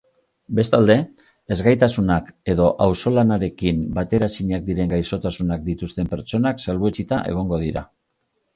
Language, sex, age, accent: Basque, male, 50-59, Mendebalekoa (Araba, Bizkaia, Gipuzkoako mendebaleko herri batzuk)